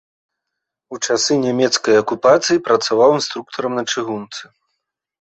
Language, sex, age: Belarusian, male, 30-39